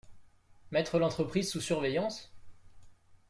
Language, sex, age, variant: French, male, 19-29, Français de métropole